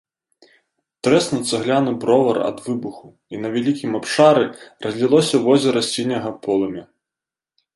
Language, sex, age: Belarusian, male, 19-29